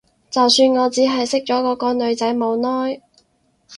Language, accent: Cantonese, 广州音